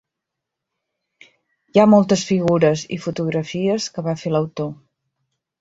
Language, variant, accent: Catalan, Central, Barceloní